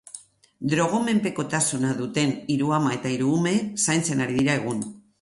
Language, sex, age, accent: Basque, female, 60-69, Mendebalekoa (Araba, Bizkaia, Gipuzkoako mendebaleko herri batzuk)